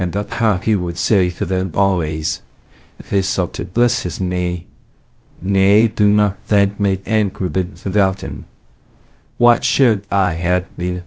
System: TTS, VITS